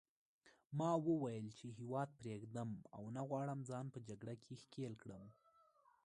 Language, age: Pashto, 19-29